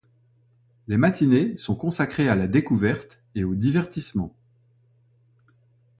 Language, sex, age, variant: French, male, 60-69, Français de métropole